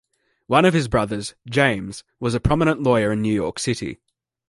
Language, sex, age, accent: English, male, 19-29, Australian English